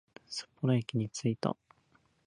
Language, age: Japanese, 19-29